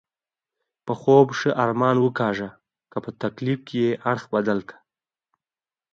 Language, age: Pashto, under 19